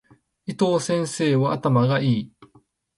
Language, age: Japanese, 50-59